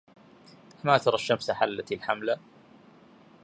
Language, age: Arabic, 30-39